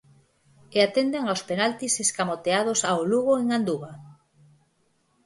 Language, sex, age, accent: Galician, female, 50-59, Normativo (estándar)